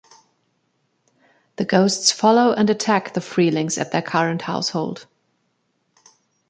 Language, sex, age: English, female, 19-29